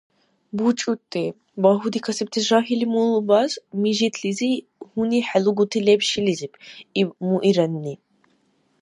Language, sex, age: Dargwa, female, 19-29